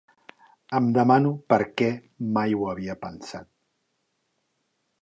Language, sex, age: Catalan, male, 40-49